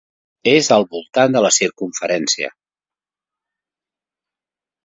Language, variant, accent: Catalan, Central, Català central